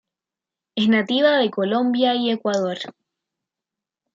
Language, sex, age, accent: Spanish, female, 19-29, Chileno: Chile, Cuyo